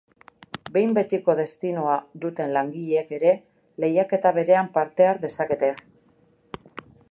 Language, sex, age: Basque, female, 50-59